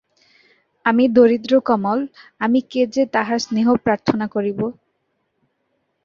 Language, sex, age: Bengali, female, 19-29